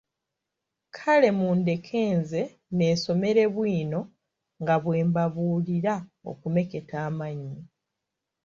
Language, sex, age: Ganda, female, 19-29